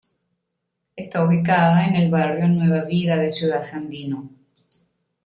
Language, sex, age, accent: Spanish, female, 40-49, Caribe: Cuba, Venezuela, Puerto Rico, República Dominicana, Panamá, Colombia caribeña, México caribeño, Costa del golfo de México